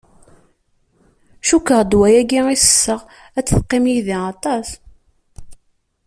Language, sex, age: Kabyle, female, 30-39